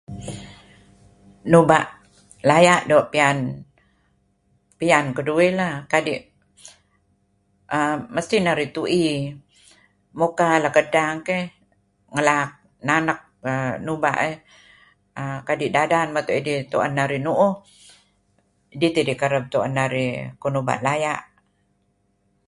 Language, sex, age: Kelabit, female, 70-79